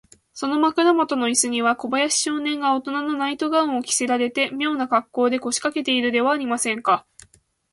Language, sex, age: Japanese, female, 19-29